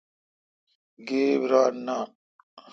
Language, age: Kalkoti, 50-59